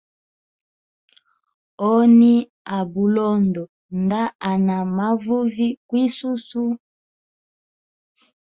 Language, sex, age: Hemba, female, 30-39